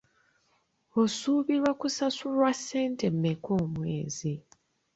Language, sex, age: Ganda, female, 30-39